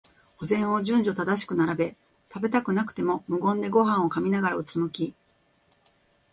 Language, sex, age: Japanese, female, 50-59